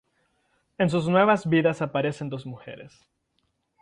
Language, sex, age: Spanish, female, 19-29